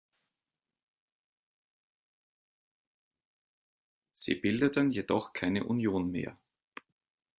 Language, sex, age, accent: German, male, 30-39, Österreichisches Deutsch